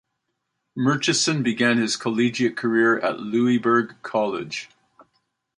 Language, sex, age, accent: English, male, 60-69, Canadian English